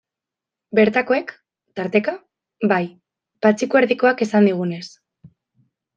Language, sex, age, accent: Basque, female, 19-29, Mendebalekoa (Araba, Bizkaia, Gipuzkoako mendebaleko herri batzuk)